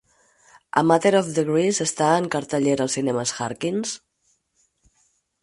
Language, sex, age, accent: Catalan, female, 40-49, estàndard